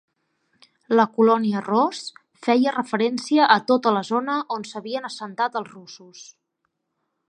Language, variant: Catalan, Nord-Occidental